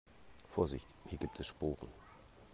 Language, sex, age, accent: German, male, 40-49, Deutschland Deutsch